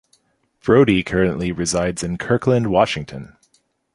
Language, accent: English, United States English